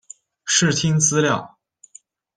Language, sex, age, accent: Chinese, male, 19-29, 出生地：山西省